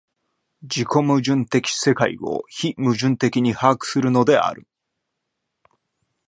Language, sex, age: Japanese, male, 19-29